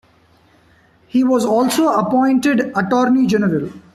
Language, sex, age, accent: English, male, 30-39, India and South Asia (India, Pakistan, Sri Lanka)